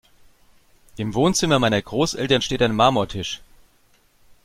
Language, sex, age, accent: German, male, 40-49, Deutschland Deutsch